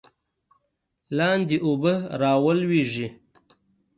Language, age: Pashto, 30-39